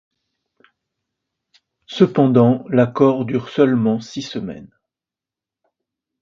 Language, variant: French, Français de métropole